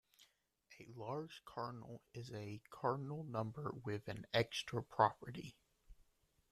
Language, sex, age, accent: English, male, 19-29, United States English